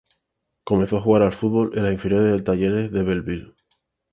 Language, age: Spanish, 19-29